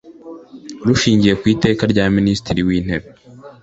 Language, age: Kinyarwanda, 19-29